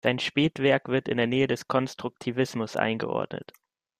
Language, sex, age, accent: German, male, 19-29, Deutschland Deutsch